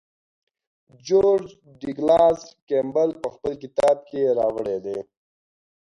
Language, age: Pashto, 19-29